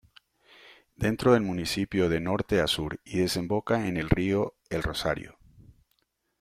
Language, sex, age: Spanish, male, 40-49